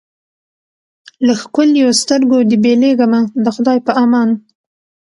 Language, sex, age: Pashto, female, 30-39